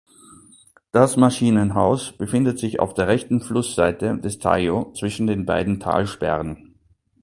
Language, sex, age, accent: German, male, 40-49, Österreichisches Deutsch